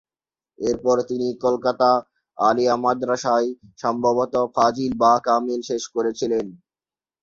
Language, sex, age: Bengali, male, 19-29